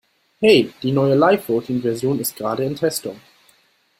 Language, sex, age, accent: German, male, under 19, Deutschland Deutsch